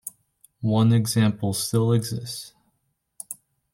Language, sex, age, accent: English, male, under 19, United States English